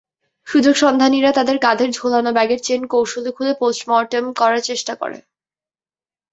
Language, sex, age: Bengali, female, 19-29